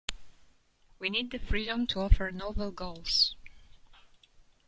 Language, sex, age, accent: English, female, 30-39, England English